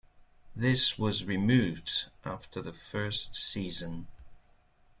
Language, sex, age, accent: English, male, 30-39, England English